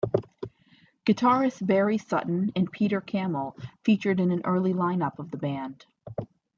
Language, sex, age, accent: English, female, 30-39, United States English